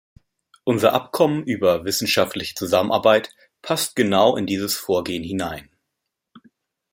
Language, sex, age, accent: German, male, 30-39, Deutschland Deutsch